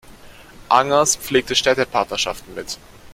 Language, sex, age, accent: German, male, under 19, Deutschland Deutsch